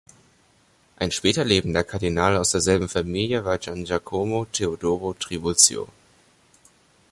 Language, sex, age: German, male, under 19